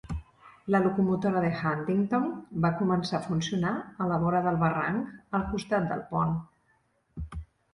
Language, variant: Catalan, Central